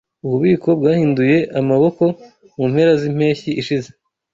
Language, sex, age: Kinyarwanda, male, 19-29